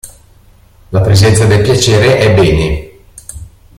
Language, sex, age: Italian, male, 50-59